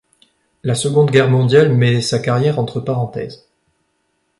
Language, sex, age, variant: French, male, 30-39, Français de métropole